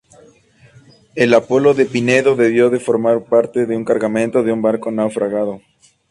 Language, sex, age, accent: Spanish, male, 19-29, México